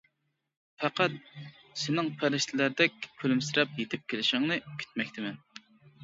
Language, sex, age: Uyghur, female, 40-49